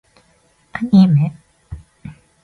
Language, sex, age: Japanese, female, 50-59